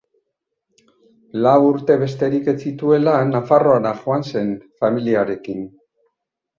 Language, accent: Basque, Mendebalekoa (Araba, Bizkaia, Gipuzkoako mendebaleko herri batzuk)